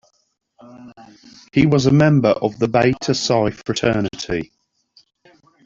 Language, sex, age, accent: English, male, 50-59, England English